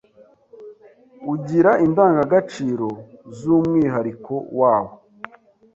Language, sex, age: Kinyarwanda, male, 19-29